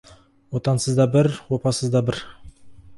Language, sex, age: Kazakh, male, 19-29